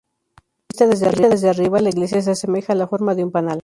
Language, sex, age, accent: Spanish, female, 19-29, México